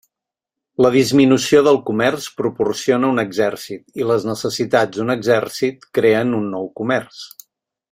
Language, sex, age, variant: Catalan, male, 50-59, Central